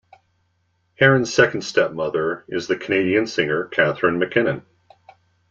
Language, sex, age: English, male, 40-49